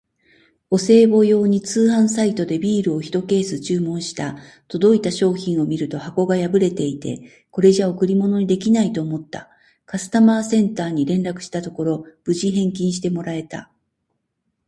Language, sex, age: Japanese, female, 60-69